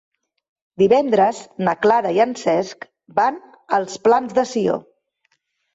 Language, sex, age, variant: Catalan, female, 30-39, Central